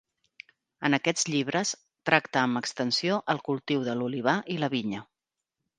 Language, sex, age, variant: Catalan, female, 40-49, Central